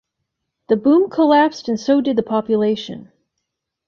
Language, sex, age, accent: English, female, 50-59, United States English